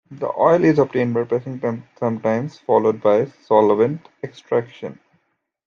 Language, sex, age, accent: English, male, 19-29, United States English